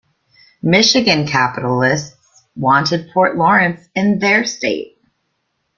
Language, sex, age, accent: English, female, 40-49, United States English